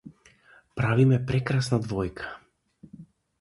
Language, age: Macedonian, 19-29